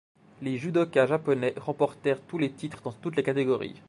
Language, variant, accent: French, Français d'Europe, Français de Suisse